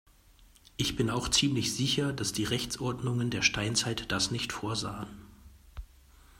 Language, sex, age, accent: German, male, 40-49, Deutschland Deutsch